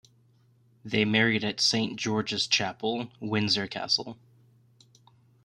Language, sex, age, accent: English, male, 19-29, United States English